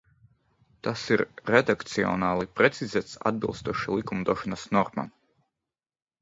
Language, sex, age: Latvian, male, 19-29